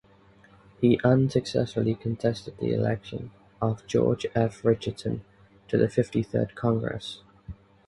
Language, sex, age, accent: English, male, 19-29, England English